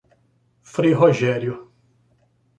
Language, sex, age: Portuguese, male, 40-49